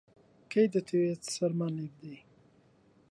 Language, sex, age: Central Kurdish, male, 19-29